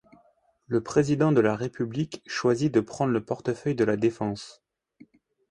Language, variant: French, Français de métropole